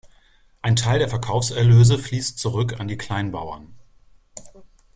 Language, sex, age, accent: German, male, 30-39, Deutschland Deutsch